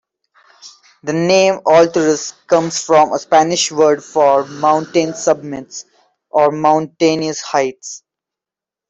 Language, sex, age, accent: English, male, 19-29, India and South Asia (India, Pakistan, Sri Lanka)